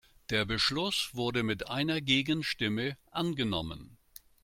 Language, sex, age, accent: German, male, 70-79, Deutschland Deutsch